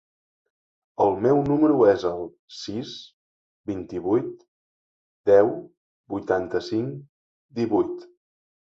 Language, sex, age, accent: Catalan, male, 19-29, Empordanès